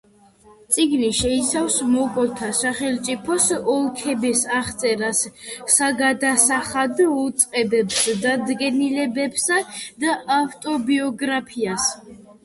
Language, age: Georgian, 30-39